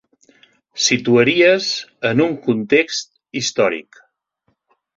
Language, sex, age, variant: Catalan, male, 60-69, Central